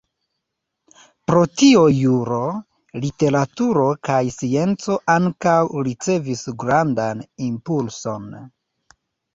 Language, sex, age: Esperanto, male, 40-49